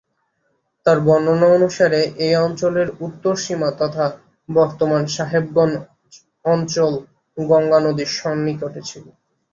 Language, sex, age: Bengali, male, 19-29